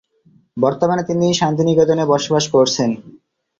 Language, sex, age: Bengali, male, 19-29